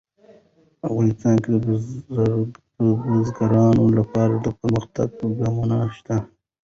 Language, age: Pashto, 19-29